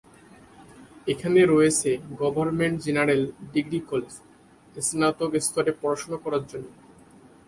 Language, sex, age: Bengali, male, 19-29